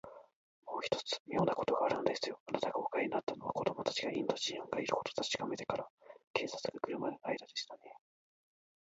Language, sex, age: Japanese, male, 19-29